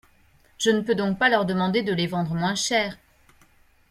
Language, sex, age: French, female, 40-49